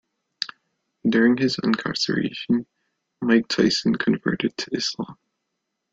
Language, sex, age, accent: English, male, 19-29, United States English